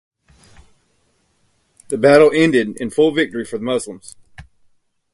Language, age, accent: English, 30-39, United States English